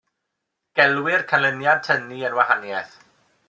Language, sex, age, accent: Welsh, male, 19-29, Y Deyrnas Unedig Cymraeg